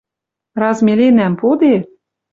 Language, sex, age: Western Mari, female, 30-39